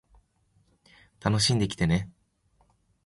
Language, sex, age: Japanese, male, 19-29